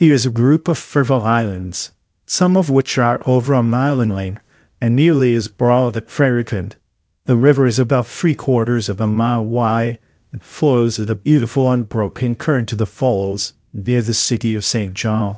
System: TTS, VITS